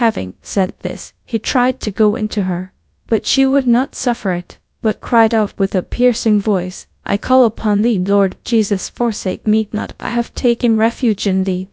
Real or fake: fake